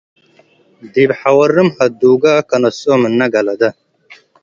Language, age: Tigre, 19-29